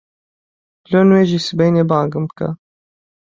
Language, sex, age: Central Kurdish, male, 19-29